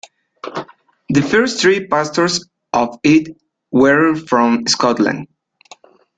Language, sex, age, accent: English, male, 19-29, England English